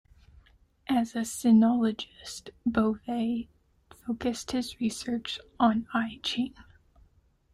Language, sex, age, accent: English, female, 19-29, United States English